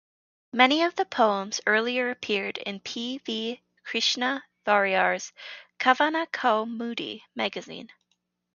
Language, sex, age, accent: English, female, 19-29, United States English; Canadian English